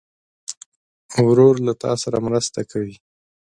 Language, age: Pashto, 19-29